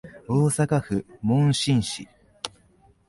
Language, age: Japanese, 19-29